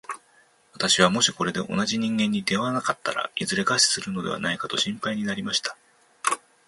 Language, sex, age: Japanese, male, 50-59